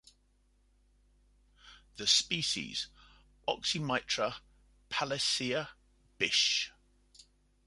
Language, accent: English, England English